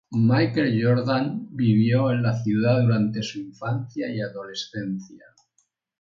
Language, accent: Spanish, España: Centro-Sur peninsular (Madrid, Toledo, Castilla-La Mancha)